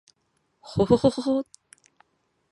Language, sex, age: Japanese, female, 19-29